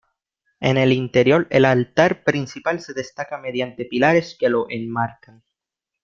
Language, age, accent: Spanish, 90+, Caribe: Cuba, Venezuela, Puerto Rico, República Dominicana, Panamá, Colombia caribeña, México caribeño, Costa del golfo de México